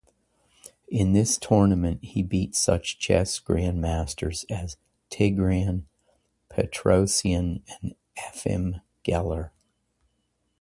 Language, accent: English, United States English